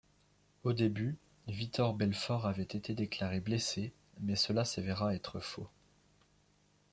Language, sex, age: French, male, 19-29